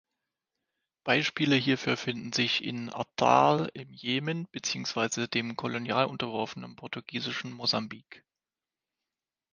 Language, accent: German, Deutschland Deutsch